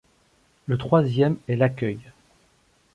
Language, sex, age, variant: French, male, 50-59, Français de métropole